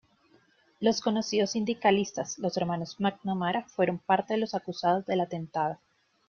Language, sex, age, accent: Spanish, female, 19-29, Andino-Pacífico: Colombia, Perú, Ecuador, oeste de Bolivia y Venezuela andina